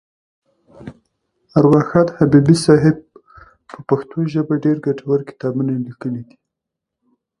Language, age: Pashto, 19-29